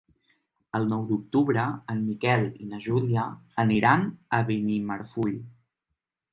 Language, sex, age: Catalan, male, 19-29